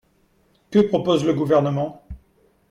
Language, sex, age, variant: French, male, 40-49, Français de métropole